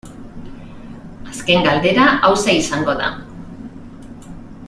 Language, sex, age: Basque, female, 40-49